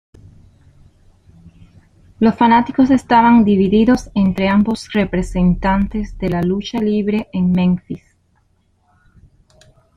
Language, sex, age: Spanish, female, 50-59